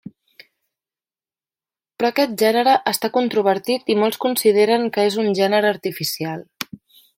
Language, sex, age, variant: Catalan, female, 19-29, Central